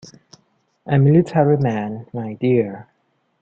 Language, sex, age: English, male, 19-29